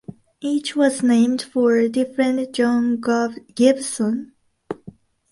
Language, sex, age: English, female, 19-29